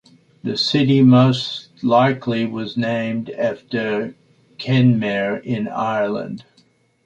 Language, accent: English, Australian English